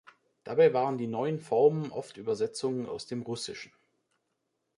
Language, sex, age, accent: German, male, 30-39, Deutschland Deutsch